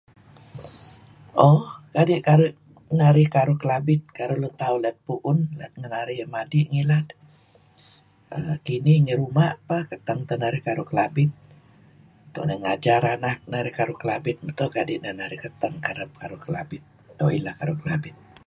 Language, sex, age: Kelabit, female, 60-69